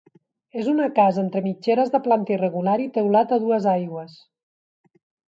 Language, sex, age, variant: Catalan, female, 40-49, Central